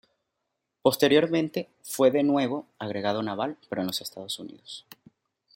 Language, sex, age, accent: Spanish, male, 30-39, Andino-Pacífico: Colombia, Perú, Ecuador, oeste de Bolivia y Venezuela andina